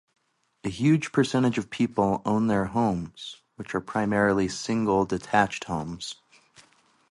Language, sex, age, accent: English, male, 30-39, United States English